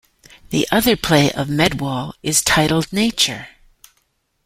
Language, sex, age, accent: English, female, 50-59, Canadian English